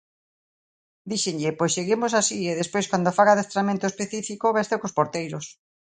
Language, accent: Galician, Atlántico (seseo e gheada)